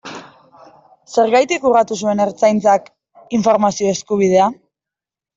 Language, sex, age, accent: Basque, female, 19-29, Mendebalekoa (Araba, Bizkaia, Gipuzkoako mendebaleko herri batzuk)